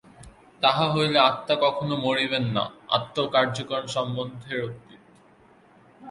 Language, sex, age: Bengali, male, under 19